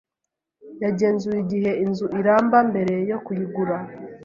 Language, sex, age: Kinyarwanda, female, 19-29